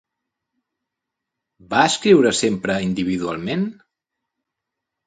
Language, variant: Catalan, Central